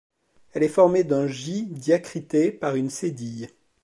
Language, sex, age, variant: French, male, 30-39, Français de métropole